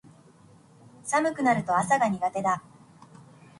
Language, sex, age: Japanese, female, 19-29